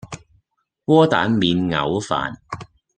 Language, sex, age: Cantonese, male, 40-49